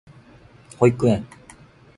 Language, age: Japanese, 19-29